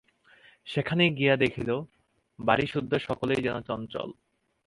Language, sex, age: Bengali, male, 19-29